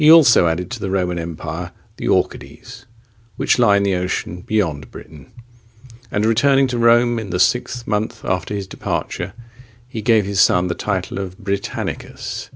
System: none